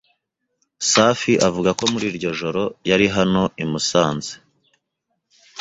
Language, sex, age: Kinyarwanda, male, 19-29